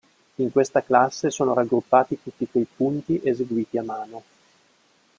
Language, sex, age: Italian, male, 50-59